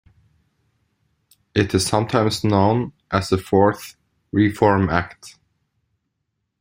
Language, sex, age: English, male, 40-49